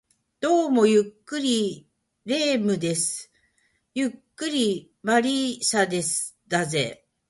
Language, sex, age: Japanese, female, 50-59